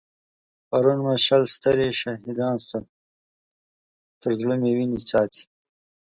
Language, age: Pashto, 19-29